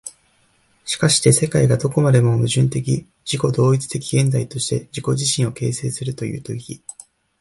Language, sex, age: Japanese, male, 19-29